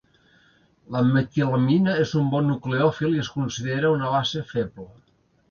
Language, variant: Catalan, Central